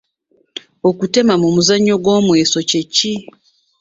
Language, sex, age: Ganda, female, 30-39